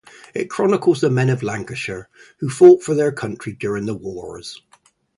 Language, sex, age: English, male, 50-59